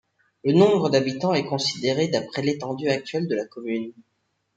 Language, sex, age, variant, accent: French, male, 19-29, Français des départements et régions d'outre-mer, Français de Guadeloupe